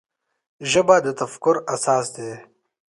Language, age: Pashto, 19-29